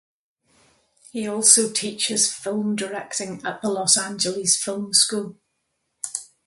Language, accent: English, Northern Irish